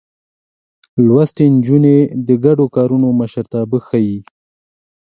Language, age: Pashto, 19-29